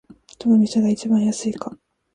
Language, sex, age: Japanese, female, 19-29